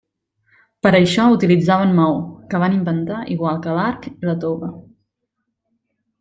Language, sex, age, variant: Catalan, female, 19-29, Central